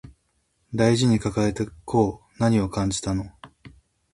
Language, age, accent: Japanese, 19-29, 標準語